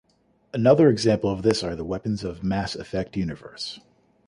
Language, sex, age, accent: English, male, 40-49, United States English